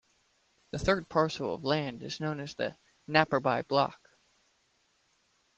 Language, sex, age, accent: English, male, 19-29, United States English